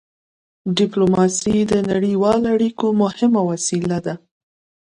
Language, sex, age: Pashto, female, 19-29